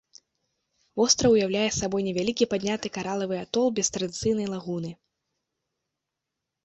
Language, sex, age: Belarusian, female, under 19